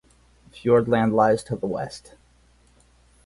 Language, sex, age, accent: English, male, 30-39, United States English